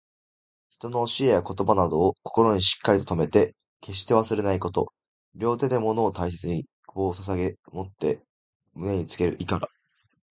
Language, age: Japanese, 19-29